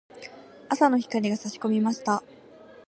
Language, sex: Japanese, female